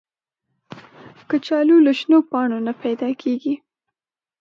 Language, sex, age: Pashto, female, 19-29